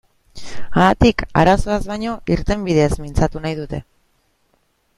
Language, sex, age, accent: Basque, female, 30-39, Mendebalekoa (Araba, Bizkaia, Gipuzkoako mendebaleko herri batzuk)